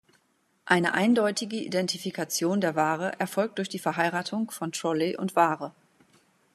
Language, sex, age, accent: German, female, 40-49, Deutschland Deutsch